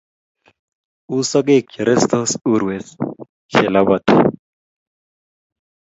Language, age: Kalenjin, 19-29